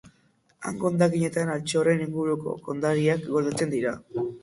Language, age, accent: Basque, 19-29, Erdialdekoa edo Nafarra (Gipuzkoa, Nafarroa)